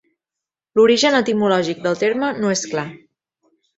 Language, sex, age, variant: Catalan, female, 30-39, Central